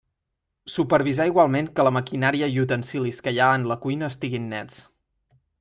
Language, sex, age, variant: Catalan, male, 19-29, Central